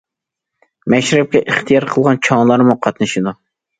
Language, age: Uyghur, under 19